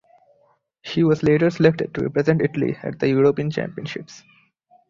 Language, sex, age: English, male, 19-29